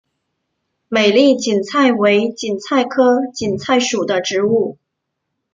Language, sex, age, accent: Chinese, female, 19-29, 出生地：广东省